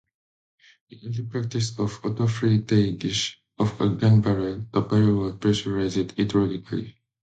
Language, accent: English, Welsh English